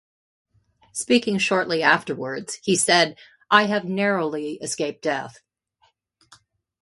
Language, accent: English, United States English